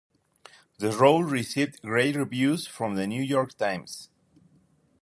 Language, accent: English, United States English